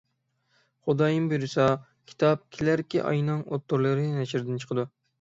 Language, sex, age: Uyghur, male, 19-29